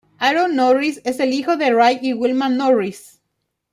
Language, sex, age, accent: Spanish, female, 30-39, Rioplatense: Argentina, Uruguay, este de Bolivia, Paraguay